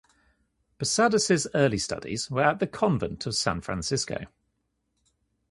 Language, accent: English, England English